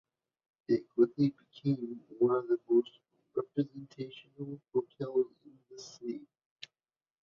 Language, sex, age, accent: English, male, 30-39, United States English